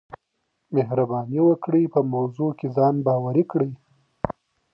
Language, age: Pashto, 30-39